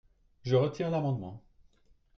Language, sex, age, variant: French, male, 30-39, Français de métropole